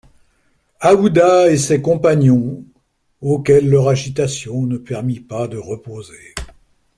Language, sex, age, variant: French, male, 70-79, Français de métropole